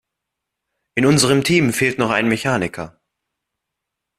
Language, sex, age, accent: German, male, under 19, Deutschland Deutsch